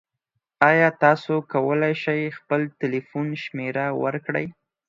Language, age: Pashto, 19-29